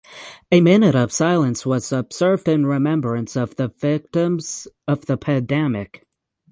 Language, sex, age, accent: English, male, 19-29, United States English; England English